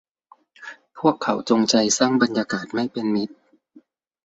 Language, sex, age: Thai, male, 19-29